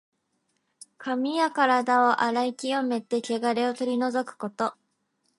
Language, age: Japanese, 30-39